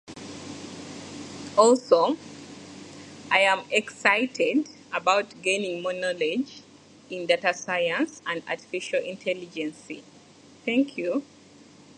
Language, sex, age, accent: English, female, 19-29, England English